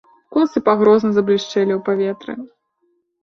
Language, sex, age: Belarusian, female, 30-39